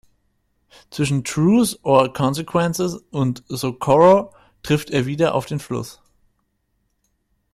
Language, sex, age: German, male, 19-29